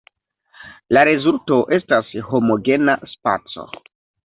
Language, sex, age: Esperanto, male, 30-39